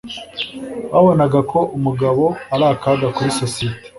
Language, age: Kinyarwanda, 19-29